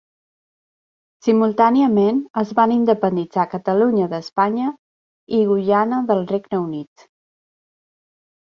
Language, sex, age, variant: Catalan, female, 40-49, Central